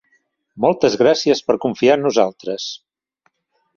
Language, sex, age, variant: Catalan, male, 60-69, Central